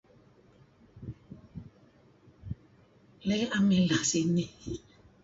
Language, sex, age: Kelabit, female, 50-59